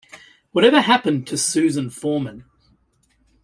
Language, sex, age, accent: English, male, 40-49, Australian English